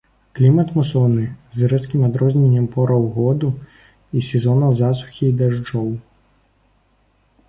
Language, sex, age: Belarusian, male, 19-29